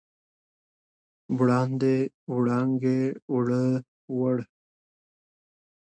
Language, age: Pashto, 19-29